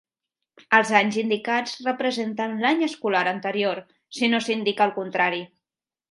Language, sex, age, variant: Catalan, female, 19-29, Central